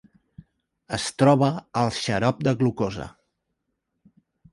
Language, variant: Catalan, Central